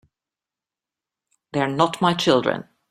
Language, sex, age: English, female, 40-49